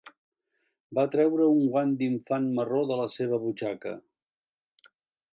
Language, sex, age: Catalan, male, 70-79